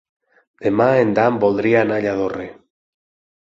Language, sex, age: Catalan, male, 40-49